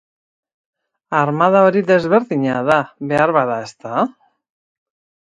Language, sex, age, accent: Basque, female, 40-49, Mendebalekoa (Araba, Bizkaia, Gipuzkoako mendebaleko herri batzuk)